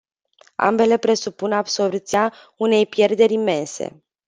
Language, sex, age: Romanian, female, 19-29